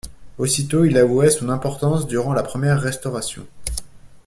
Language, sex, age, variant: French, male, 19-29, Français de métropole